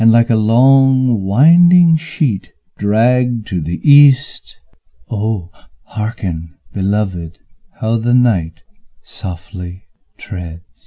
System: none